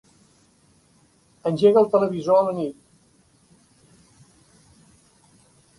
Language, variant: Catalan, Central